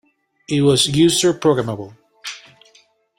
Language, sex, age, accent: English, male, 30-39, United States English